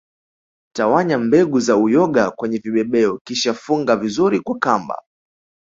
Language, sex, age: Swahili, male, 19-29